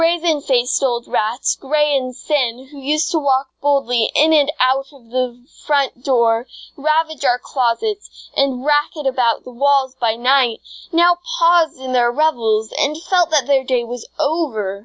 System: none